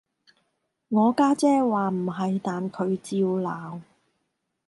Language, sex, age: Cantonese, female, 40-49